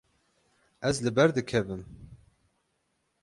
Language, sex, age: Kurdish, male, 30-39